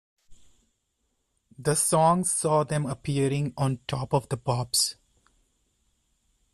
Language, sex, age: English, male, 30-39